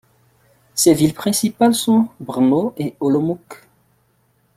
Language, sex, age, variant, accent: French, male, 30-39, Français d'Afrique subsaharienne et des îles africaines, Français de Madagascar